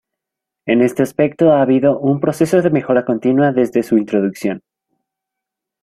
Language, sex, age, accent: Spanish, male, under 19, México